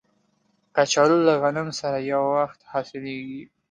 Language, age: Pashto, 19-29